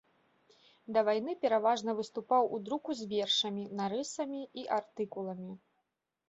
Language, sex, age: Belarusian, female, 19-29